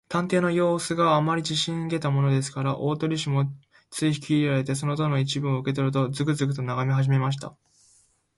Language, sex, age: Japanese, male, 19-29